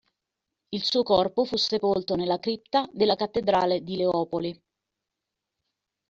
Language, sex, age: Italian, female, 40-49